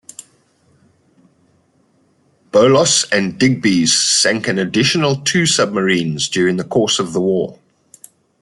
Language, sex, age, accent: English, male, 40-49, Southern African (South Africa, Zimbabwe, Namibia)